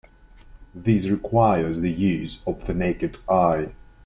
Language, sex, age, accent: English, male, 30-39, England English